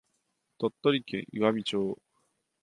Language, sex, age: Japanese, male, 19-29